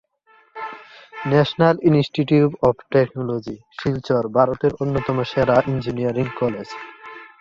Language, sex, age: Bengali, male, 19-29